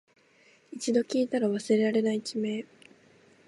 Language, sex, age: Japanese, female, 19-29